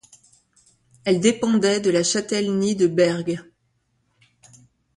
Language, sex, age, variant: French, female, 40-49, Français de métropole